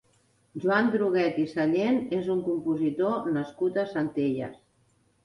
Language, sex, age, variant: Catalan, female, 60-69, Central